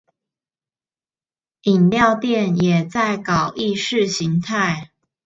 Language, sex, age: Chinese, female, 30-39